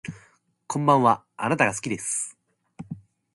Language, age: Japanese, under 19